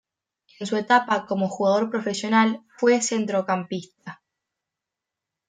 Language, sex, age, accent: Spanish, female, under 19, Rioplatense: Argentina, Uruguay, este de Bolivia, Paraguay